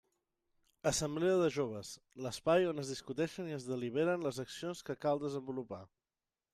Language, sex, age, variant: Catalan, male, 30-39, Central